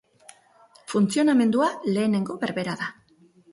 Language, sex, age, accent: Basque, female, 40-49, Erdialdekoa edo Nafarra (Gipuzkoa, Nafarroa)